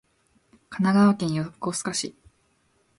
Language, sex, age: Japanese, female, 19-29